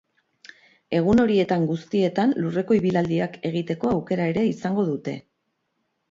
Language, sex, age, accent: Basque, female, 40-49, Erdialdekoa edo Nafarra (Gipuzkoa, Nafarroa)